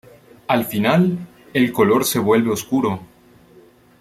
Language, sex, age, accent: Spanish, male, 19-29, América central